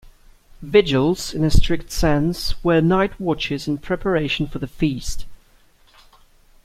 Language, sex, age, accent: English, male, 19-29, England English